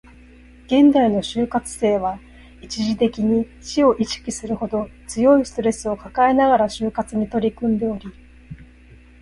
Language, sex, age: Japanese, female, 30-39